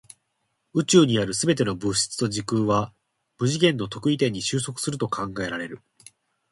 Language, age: Japanese, 19-29